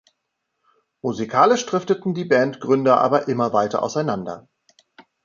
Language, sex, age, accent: German, male, 50-59, Deutschland Deutsch